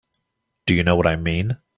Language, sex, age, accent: English, male, 19-29, United States English